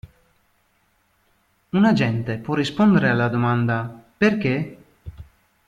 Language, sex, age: Italian, male, 19-29